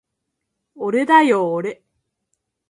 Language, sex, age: Japanese, female, 19-29